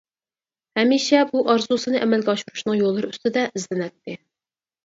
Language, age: Uyghur, 30-39